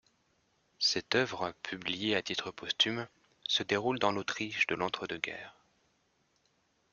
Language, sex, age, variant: French, male, 30-39, Français de métropole